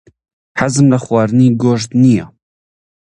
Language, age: Central Kurdish, 19-29